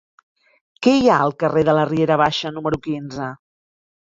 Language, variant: Catalan, Central